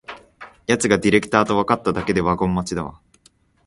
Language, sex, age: Japanese, male, 19-29